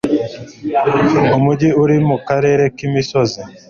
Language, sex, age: Kinyarwanda, male, 19-29